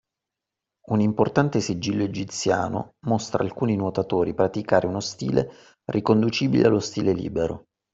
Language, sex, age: Italian, male, 30-39